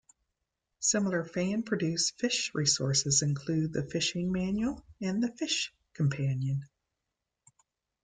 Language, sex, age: English, female, 50-59